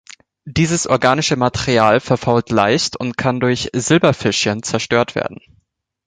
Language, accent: German, Deutschland Deutsch